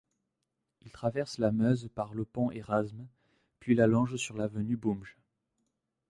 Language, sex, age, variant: French, male, 19-29, Français de métropole